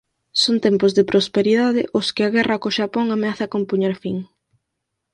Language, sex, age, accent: Galician, female, under 19, Normativo (estándar)